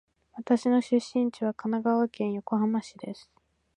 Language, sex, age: Japanese, female, 19-29